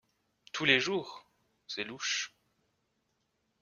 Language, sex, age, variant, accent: French, male, 19-29, Français d'Europe, Français de Suisse